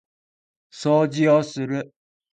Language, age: Japanese, 19-29